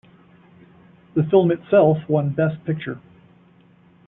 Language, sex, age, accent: English, male, 50-59, United States English